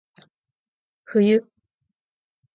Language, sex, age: Japanese, female, 19-29